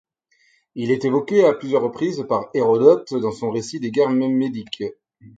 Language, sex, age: French, male, 30-39